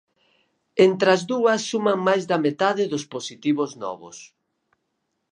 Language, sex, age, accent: Galician, male, 50-59, Oriental (común en zona oriental)